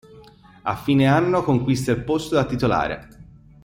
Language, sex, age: Italian, male, 30-39